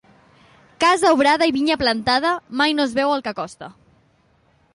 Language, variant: Catalan, Central